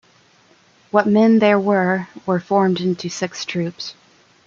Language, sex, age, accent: English, female, 19-29, United States English